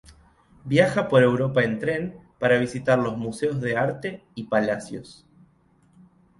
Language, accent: Spanish, Rioplatense: Argentina, Uruguay, este de Bolivia, Paraguay